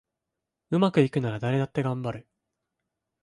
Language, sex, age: Japanese, male, 19-29